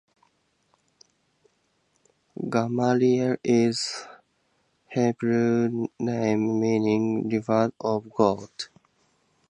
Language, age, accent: English, 19-29, United States English